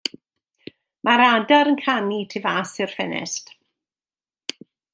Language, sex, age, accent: Welsh, female, 60-69, Y Deyrnas Unedig Cymraeg